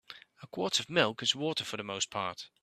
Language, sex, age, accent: English, male, 40-49, England English